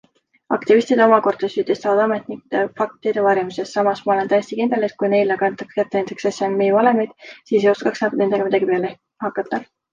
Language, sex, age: Estonian, female, 19-29